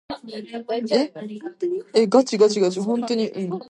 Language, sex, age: Tatar, female, under 19